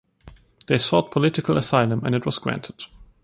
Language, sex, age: English, male, under 19